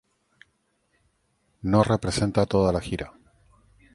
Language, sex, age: Spanish, male, 40-49